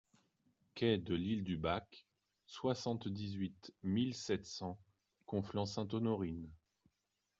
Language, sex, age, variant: French, male, 30-39, Français de métropole